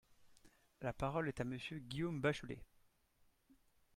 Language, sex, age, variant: French, male, 40-49, Français de métropole